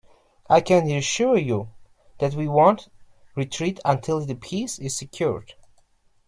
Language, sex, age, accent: English, male, 19-29, United States English